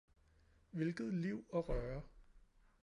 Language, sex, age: Danish, male, 30-39